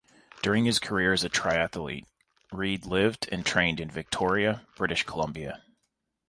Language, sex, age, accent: English, male, 30-39, United States English